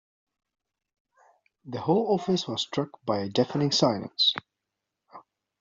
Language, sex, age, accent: English, male, 30-39, England English